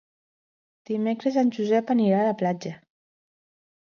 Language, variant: Catalan, Central